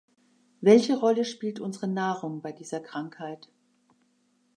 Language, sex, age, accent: German, female, 60-69, Deutschland Deutsch